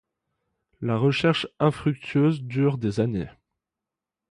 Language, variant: French, Français de métropole